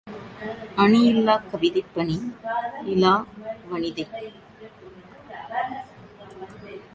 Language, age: Tamil, 40-49